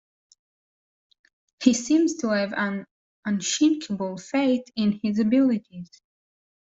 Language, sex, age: English, female, 19-29